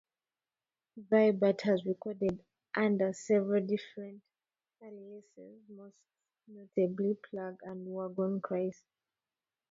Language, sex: English, female